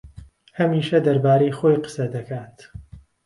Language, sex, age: Central Kurdish, male, 40-49